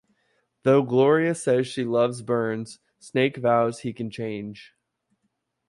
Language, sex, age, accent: English, male, 30-39, United States English